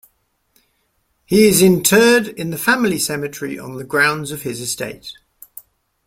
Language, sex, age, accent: English, male, 60-69, England English